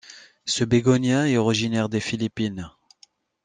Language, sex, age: French, male, 30-39